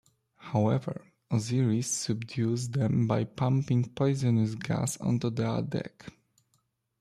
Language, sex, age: English, male, 19-29